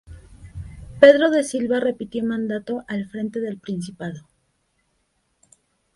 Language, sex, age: Spanish, female, 30-39